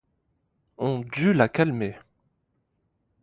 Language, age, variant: French, 19-29, Français de métropole